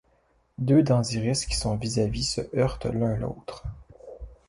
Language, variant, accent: French, Français d'Amérique du Nord, Français du Canada